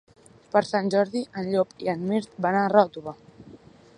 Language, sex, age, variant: Catalan, female, 19-29, Central